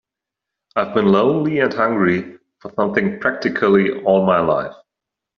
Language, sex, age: English, male, 30-39